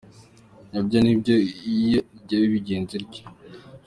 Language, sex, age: Kinyarwanda, male, under 19